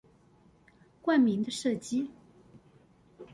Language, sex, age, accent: Chinese, female, 40-49, 出生地：臺北市